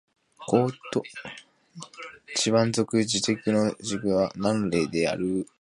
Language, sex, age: Japanese, male, 19-29